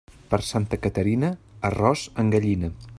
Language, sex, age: Catalan, male, 30-39